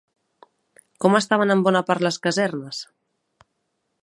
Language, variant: Catalan, Central